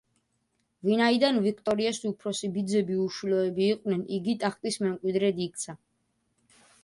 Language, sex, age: Georgian, male, under 19